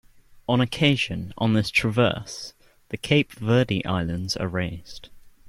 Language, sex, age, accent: English, male, under 19, England English